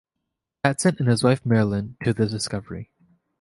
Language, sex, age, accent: English, male, 19-29, Canadian English